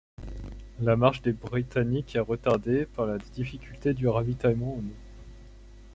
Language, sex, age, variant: French, male, 19-29, Français de métropole